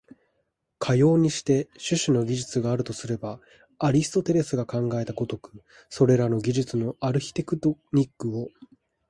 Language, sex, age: Japanese, male, 19-29